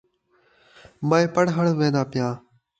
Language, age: Saraiki, under 19